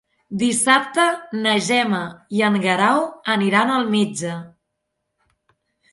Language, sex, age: Catalan, female, 30-39